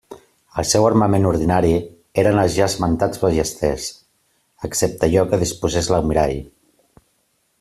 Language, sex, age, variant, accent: Catalan, male, 50-59, Central, central